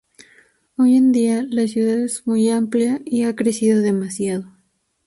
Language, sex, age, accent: Spanish, female, 19-29, México